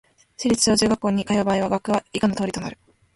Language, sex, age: Japanese, female, 19-29